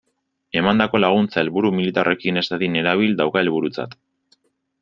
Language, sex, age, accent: Basque, male, 19-29, Mendebalekoa (Araba, Bizkaia, Gipuzkoako mendebaleko herri batzuk)